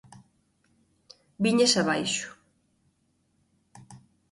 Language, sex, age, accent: Galician, female, 30-39, Normativo (estándar)